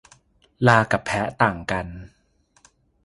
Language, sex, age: Thai, male, 30-39